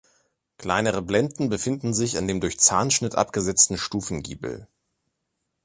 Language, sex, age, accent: German, male, 19-29, Deutschland Deutsch